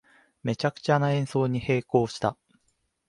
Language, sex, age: Japanese, male, 19-29